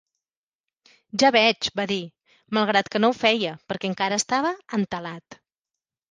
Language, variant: Catalan, Central